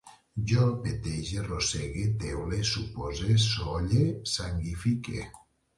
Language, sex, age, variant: Catalan, male, 30-39, Septentrional